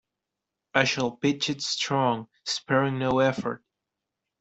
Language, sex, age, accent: English, male, 19-29, United States English